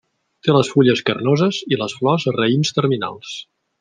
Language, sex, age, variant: Catalan, male, 40-49, Central